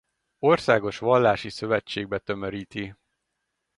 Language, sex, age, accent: Hungarian, male, 30-39, budapesti